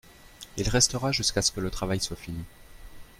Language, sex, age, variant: French, male, 30-39, Français de métropole